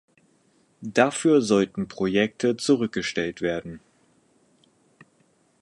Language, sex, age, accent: German, male, 19-29, Deutschland Deutsch